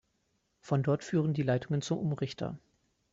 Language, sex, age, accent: German, male, 19-29, Deutschland Deutsch